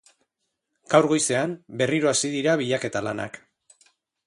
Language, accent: Basque, Erdialdekoa edo Nafarra (Gipuzkoa, Nafarroa)